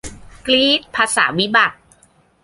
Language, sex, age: Thai, male, under 19